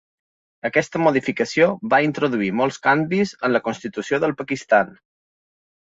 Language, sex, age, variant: Catalan, male, 40-49, Balear